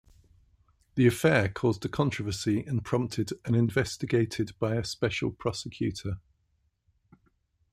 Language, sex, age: English, male, 50-59